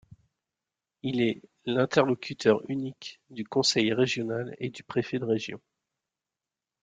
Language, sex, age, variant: French, male, 40-49, Français de métropole